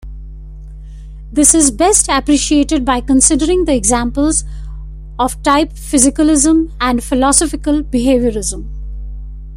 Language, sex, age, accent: English, female, 50-59, India and South Asia (India, Pakistan, Sri Lanka)